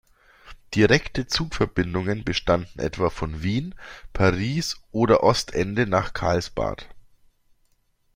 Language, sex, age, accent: German, male, 40-49, Deutschland Deutsch